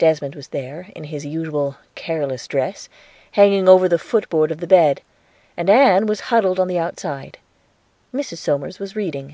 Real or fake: real